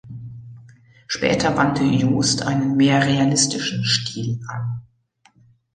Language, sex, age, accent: German, male, under 19, Deutschland Deutsch